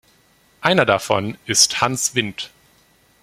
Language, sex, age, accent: German, male, 19-29, Deutschland Deutsch